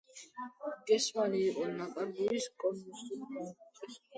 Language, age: Georgian, 90+